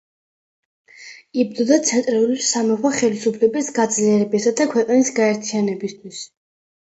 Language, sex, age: Georgian, female, under 19